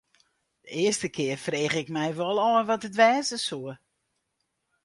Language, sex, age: Western Frisian, female, 60-69